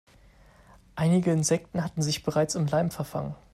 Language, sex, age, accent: German, male, 19-29, Deutschland Deutsch